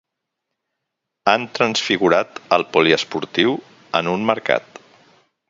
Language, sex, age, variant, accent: Catalan, male, 50-59, Central, Barceloní